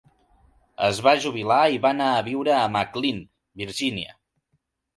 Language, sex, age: Catalan, male, 19-29